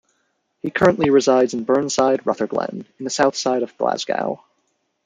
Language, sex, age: English, male, 19-29